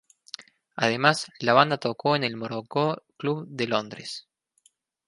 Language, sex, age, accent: Spanish, male, 19-29, Rioplatense: Argentina, Uruguay, este de Bolivia, Paraguay